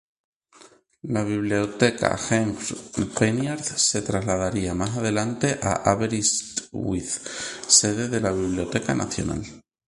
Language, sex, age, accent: Spanish, male, 30-39, España: Sur peninsular (Andalucia, Extremadura, Murcia)